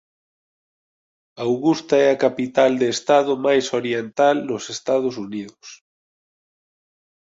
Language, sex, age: Galician, male, 30-39